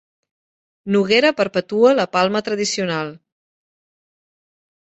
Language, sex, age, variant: Catalan, female, 30-39, Central